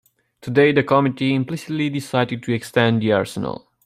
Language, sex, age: English, male, 19-29